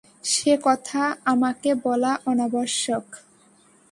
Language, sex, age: Bengali, female, 19-29